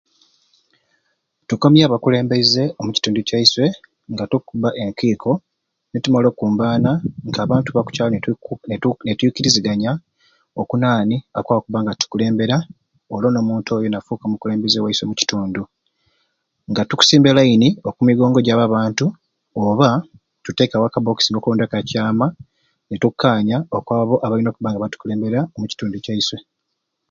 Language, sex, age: Ruuli, male, 30-39